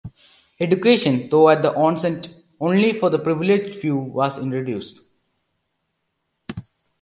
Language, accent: English, India and South Asia (India, Pakistan, Sri Lanka)